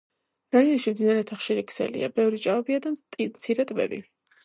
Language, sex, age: Georgian, female, 19-29